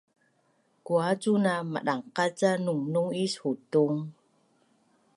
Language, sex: Bunun, female